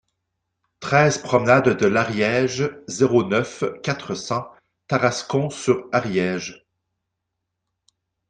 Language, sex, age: French, male, 40-49